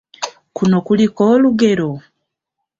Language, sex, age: Ganda, female, 19-29